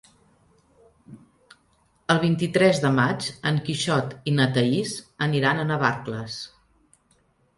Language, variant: Catalan, Central